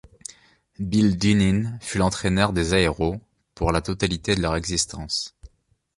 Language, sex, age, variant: French, male, 19-29, Français de métropole